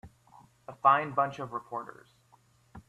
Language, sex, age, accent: English, male, 19-29, United States English